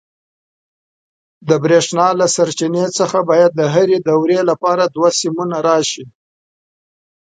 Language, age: Pashto, 40-49